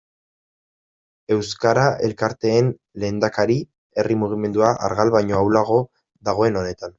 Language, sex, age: Basque, male, 19-29